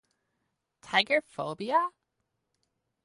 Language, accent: English, United States English